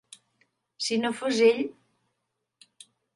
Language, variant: Catalan, Central